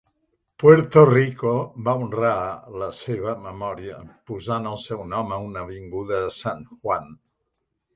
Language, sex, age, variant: Catalan, male, 70-79, Central